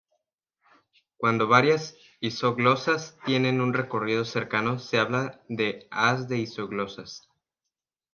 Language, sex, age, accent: Spanish, male, 40-49, México